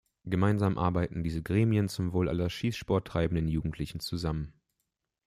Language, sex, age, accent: German, male, 19-29, Deutschland Deutsch